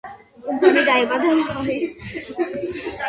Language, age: Georgian, 30-39